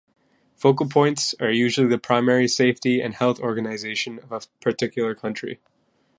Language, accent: English, United States English